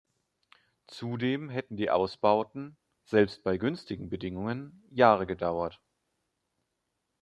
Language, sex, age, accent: German, male, 19-29, Deutschland Deutsch